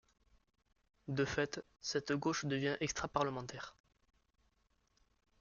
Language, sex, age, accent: French, male, under 19, Français du sud de la France